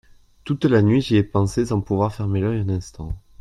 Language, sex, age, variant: French, male, 19-29, Français de métropole